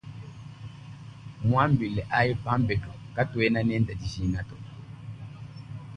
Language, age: Luba-Lulua, 40-49